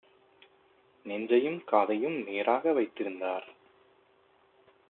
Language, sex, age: Tamil, male, 30-39